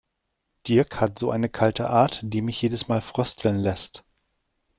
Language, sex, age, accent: German, male, 40-49, Deutschland Deutsch